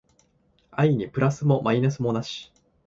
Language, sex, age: Japanese, male, 19-29